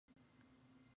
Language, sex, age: Mongolian, female, 19-29